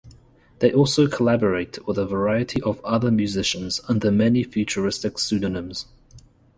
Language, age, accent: English, 19-29, New Zealand English